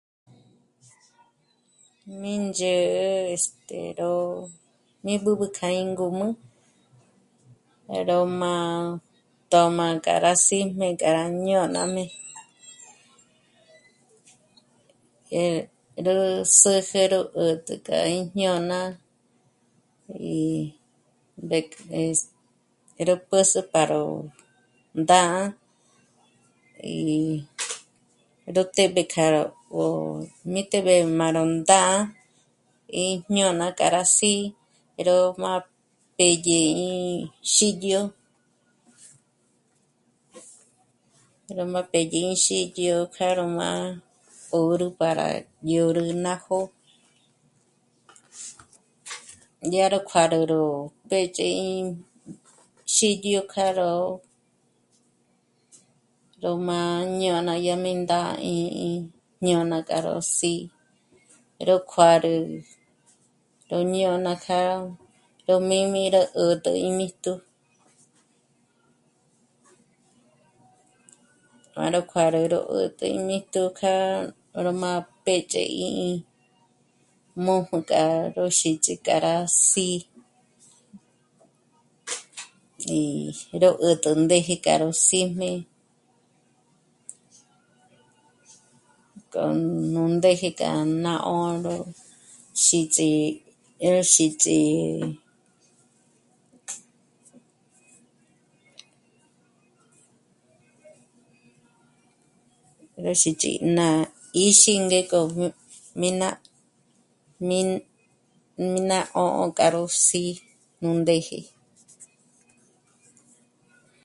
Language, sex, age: Michoacán Mazahua, female, 60-69